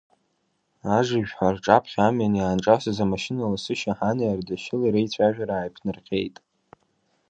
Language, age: Abkhazian, under 19